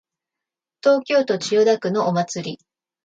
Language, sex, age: Japanese, female, 40-49